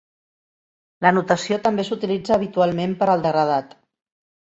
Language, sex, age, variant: Catalan, female, 50-59, Central